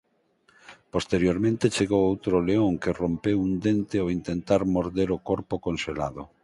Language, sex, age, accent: Galician, male, 50-59, Normativo (estándar)